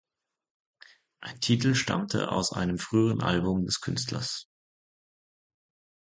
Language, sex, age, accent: German, male, 30-39, Deutschland Deutsch